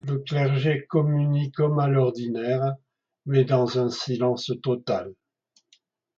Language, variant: French, Français de métropole